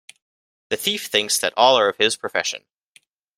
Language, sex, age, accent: English, male, 19-29, United States English